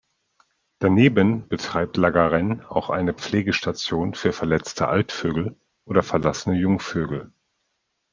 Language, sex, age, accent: German, male, 40-49, Deutschland Deutsch